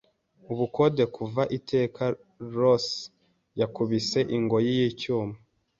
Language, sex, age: Kinyarwanda, male, 19-29